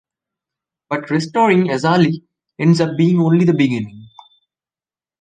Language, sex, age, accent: English, male, 19-29, India and South Asia (India, Pakistan, Sri Lanka)